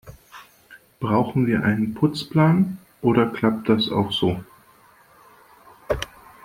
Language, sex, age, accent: German, male, 40-49, Deutschland Deutsch